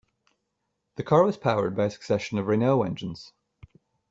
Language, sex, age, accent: English, male, 19-29, United States English